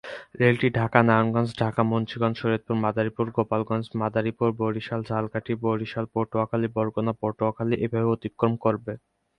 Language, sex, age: Bengali, male, 19-29